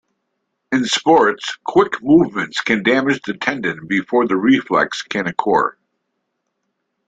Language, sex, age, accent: English, male, 60-69, United States English